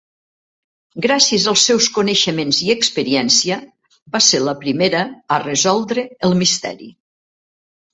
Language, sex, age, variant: Catalan, female, 60-69, Central